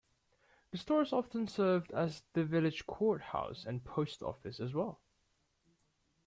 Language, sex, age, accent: English, male, 19-29, Australian English